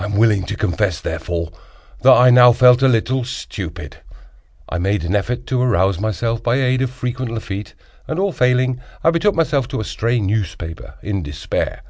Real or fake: real